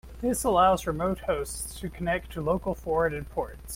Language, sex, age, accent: English, male, 19-29, United States English